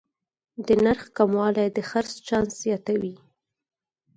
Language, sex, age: Pashto, female, 19-29